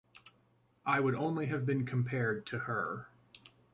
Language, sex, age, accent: English, male, 30-39, United States English